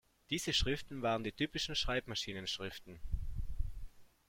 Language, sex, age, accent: German, male, 30-39, Österreichisches Deutsch